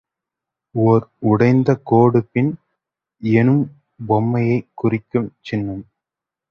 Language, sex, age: Tamil, male, 19-29